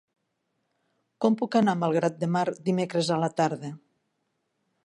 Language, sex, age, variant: Catalan, female, 60-69, Nord-Occidental